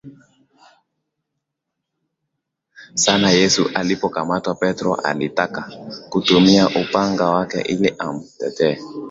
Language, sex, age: Swahili, male, 19-29